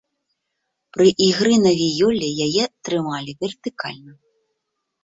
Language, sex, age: Belarusian, female, 30-39